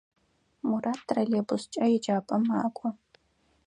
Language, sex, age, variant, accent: Adyghe, female, 19-29, Адыгабзэ (Кирил, пстэумэ зэдыряе), Бжъэдыгъу (Bjeduğ)